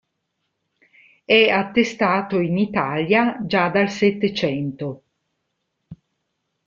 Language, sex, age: Italian, female, 40-49